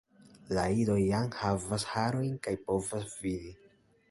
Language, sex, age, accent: Esperanto, male, 19-29, Internacia